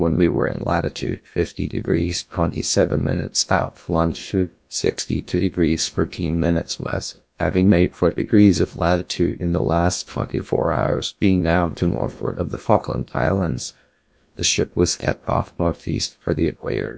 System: TTS, GlowTTS